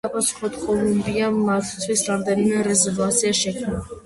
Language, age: Georgian, under 19